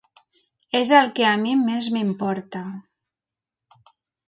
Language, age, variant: Catalan, 40-49, Central